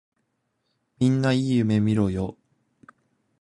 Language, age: Japanese, 19-29